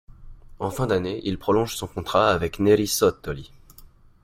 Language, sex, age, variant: French, male, under 19, Français de métropole